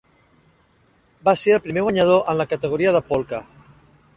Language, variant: Catalan, Central